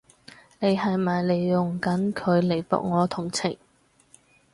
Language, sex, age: Cantonese, female, 30-39